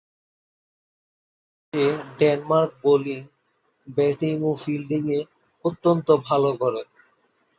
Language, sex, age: Bengali, male, 19-29